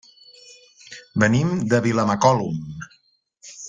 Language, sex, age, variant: Catalan, male, 40-49, Central